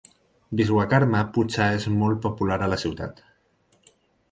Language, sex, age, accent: Catalan, male, 19-29, valencià